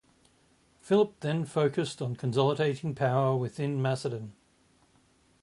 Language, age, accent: English, 40-49, Australian English